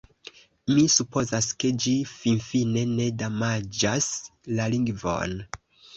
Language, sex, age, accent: Esperanto, male, 19-29, Internacia